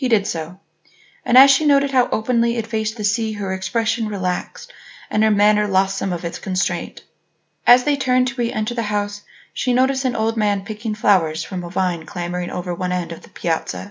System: none